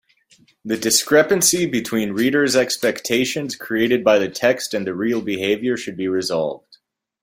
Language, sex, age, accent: English, male, 30-39, United States English